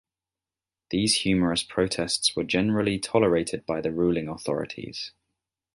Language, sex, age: English, male, 19-29